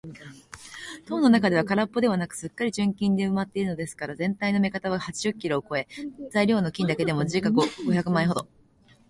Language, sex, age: Japanese, female, 30-39